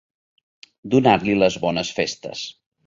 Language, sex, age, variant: Catalan, male, 40-49, Nord-Occidental